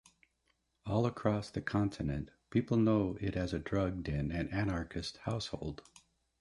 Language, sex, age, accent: English, male, 60-69, United States English